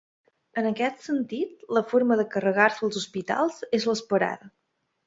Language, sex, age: Catalan, female, 19-29